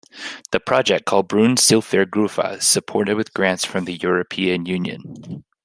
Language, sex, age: English, male, 19-29